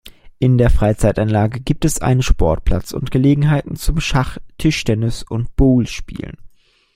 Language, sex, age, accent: German, male, 19-29, Deutschland Deutsch